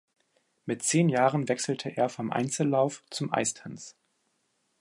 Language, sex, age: German, male, 19-29